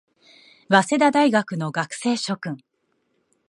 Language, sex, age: Japanese, female, 40-49